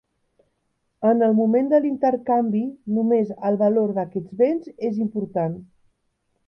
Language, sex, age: Catalan, female, 50-59